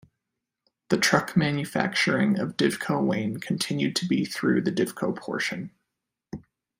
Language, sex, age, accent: English, male, 30-39, United States English